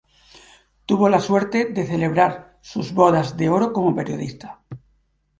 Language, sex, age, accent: Spanish, male, 40-49, España: Sur peninsular (Andalucia, Extremadura, Murcia)